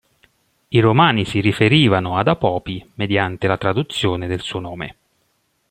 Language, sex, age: Italian, male, 40-49